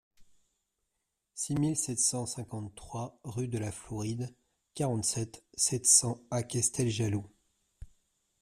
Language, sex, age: French, male, 30-39